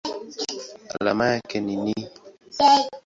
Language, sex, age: Swahili, female, 19-29